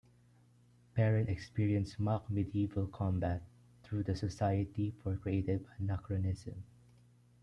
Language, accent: English, Filipino